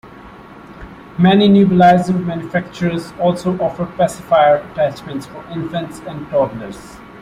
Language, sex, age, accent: English, male, 30-39, India and South Asia (India, Pakistan, Sri Lanka)